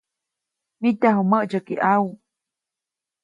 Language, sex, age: Copainalá Zoque, female, 19-29